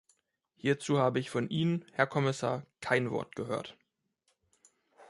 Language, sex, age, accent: German, male, 19-29, Deutschland Deutsch